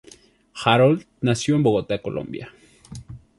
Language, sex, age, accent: Spanish, male, 19-29, México